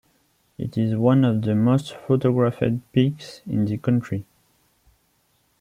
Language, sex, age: English, male, 19-29